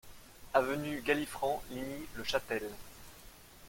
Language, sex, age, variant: French, male, 30-39, Français de métropole